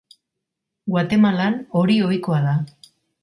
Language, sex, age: Basque, female, 40-49